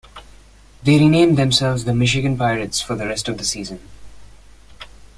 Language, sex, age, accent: English, male, under 19, India and South Asia (India, Pakistan, Sri Lanka)